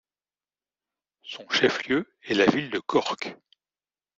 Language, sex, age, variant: French, male, 50-59, Français de métropole